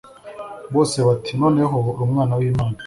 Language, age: Kinyarwanda, 19-29